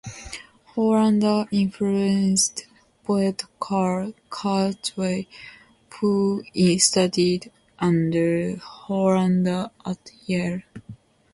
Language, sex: English, female